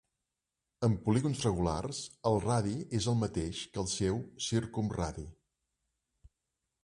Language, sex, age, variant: Catalan, male, 50-59, Central